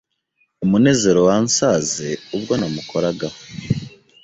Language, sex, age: Kinyarwanda, male, 19-29